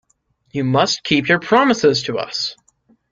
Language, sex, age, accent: English, male, 19-29, United States English